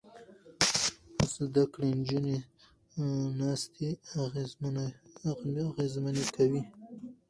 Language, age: Pashto, 19-29